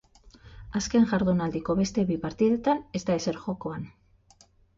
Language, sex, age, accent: Basque, female, 40-49, Mendebalekoa (Araba, Bizkaia, Gipuzkoako mendebaleko herri batzuk); Batua